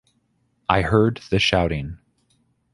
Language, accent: English, United States English